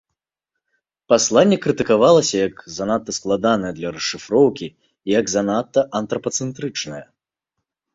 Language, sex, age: Belarusian, male, 30-39